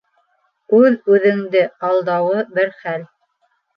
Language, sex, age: Bashkir, female, 40-49